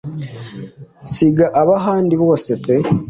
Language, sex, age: Kinyarwanda, male, 19-29